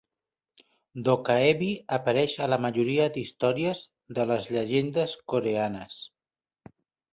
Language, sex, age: Catalan, male, 40-49